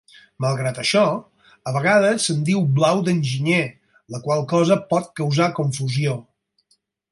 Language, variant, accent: Catalan, Balear, balear